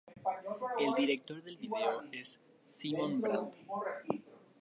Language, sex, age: Spanish, male, under 19